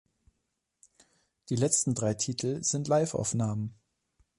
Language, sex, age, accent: German, male, 30-39, Deutschland Deutsch